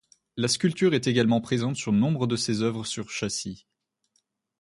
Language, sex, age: French, female, 19-29